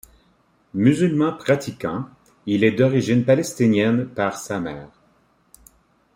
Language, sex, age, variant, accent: French, male, 50-59, Français d'Amérique du Nord, Français du Canada